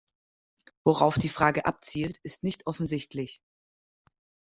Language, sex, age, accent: German, female, 30-39, Deutschland Deutsch